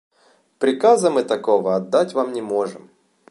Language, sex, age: Russian, male, 19-29